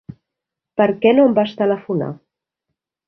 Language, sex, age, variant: Catalan, female, 40-49, Nord-Occidental